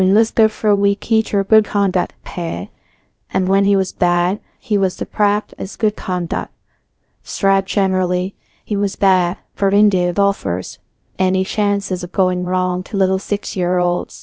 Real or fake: fake